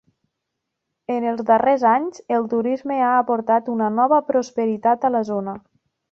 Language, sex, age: Catalan, female, 30-39